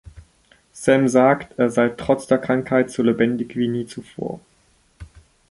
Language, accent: German, Deutschland Deutsch